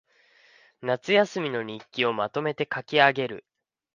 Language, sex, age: Japanese, male, 19-29